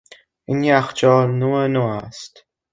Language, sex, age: Persian, male, under 19